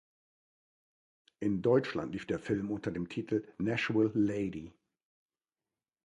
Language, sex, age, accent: German, male, 50-59, Deutschland Deutsch